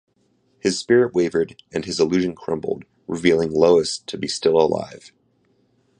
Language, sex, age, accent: English, male, 19-29, United States English